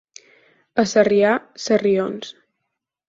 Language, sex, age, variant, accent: Catalan, female, 19-29, Balear, menorquí